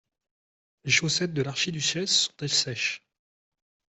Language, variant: French, Français de métropole